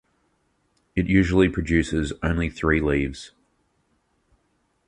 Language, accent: English, Australian English